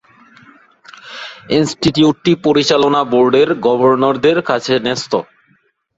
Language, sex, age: Bengali, male, 19-29